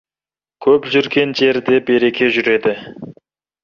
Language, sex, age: Kazakh, male, 19-29